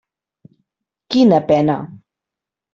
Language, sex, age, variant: Catalan, female, 50-59, Central